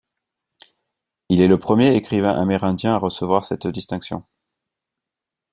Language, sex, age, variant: French, male, 30-39, Français de métropole